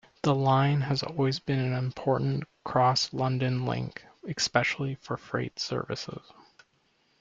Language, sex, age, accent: English, male, 19-29, Canadian English